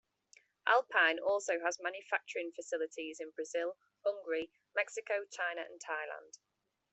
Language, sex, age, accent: English, female, 30-39, England English